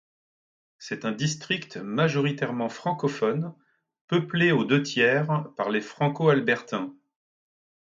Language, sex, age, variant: French, male, 40-49, Français de métropole